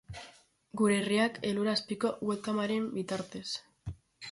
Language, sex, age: Basque, female, under 19